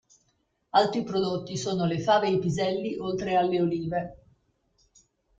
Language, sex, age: Italian, female, 60-69